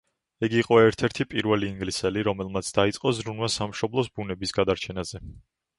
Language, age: Georgian, under 19